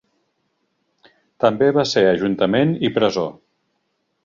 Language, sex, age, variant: Catalan, male, 50-59, Central